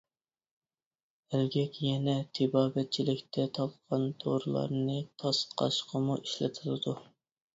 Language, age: Uyghur, 30-39